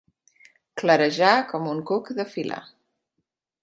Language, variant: Catalan, Central